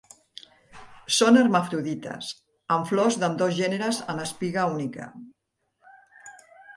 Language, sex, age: Catalan, female, 60-69